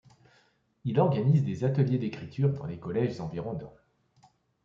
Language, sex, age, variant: French, male, 40-49, Français de métropole